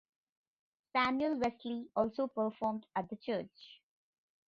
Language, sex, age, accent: English, female, 30-39, India and South Asia (India, Pakistan, Sri Lanka)